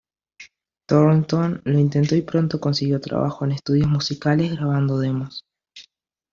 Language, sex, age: Spanish, male, under 19